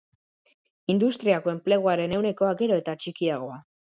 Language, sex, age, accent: Basque, male, under 19, Mendebalekoa (Araba, Bizkaia, Gipuzkoako mendebaleko herri batzuk)